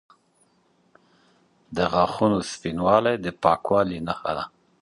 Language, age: Pashto, 50-59